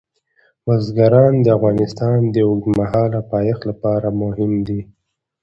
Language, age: Pashto, 19-29